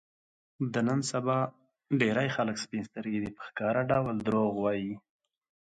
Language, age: Pashto, 30-39